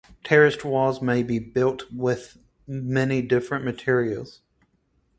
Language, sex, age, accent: English, male, 30-39, United States English